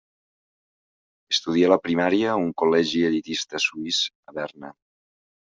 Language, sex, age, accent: Catalan, male, 40-49, valencià